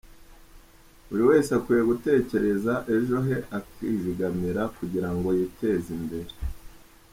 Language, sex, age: Kinyarwanda, male, 30-39